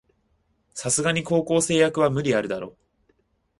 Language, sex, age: Japanese, male, 19-29